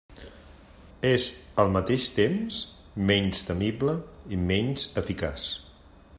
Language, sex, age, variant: Catalan, male, 50-59, Central